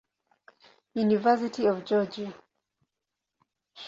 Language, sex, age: Swahili, female, 50-59